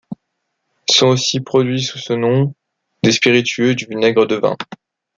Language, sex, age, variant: French, male, 19-29, Français de métropole